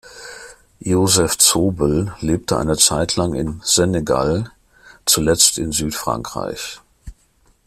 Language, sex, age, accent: German, male, 50-59, Deutschland Deutsch